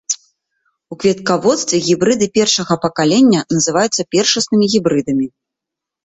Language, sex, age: Belarusian, female, 30-39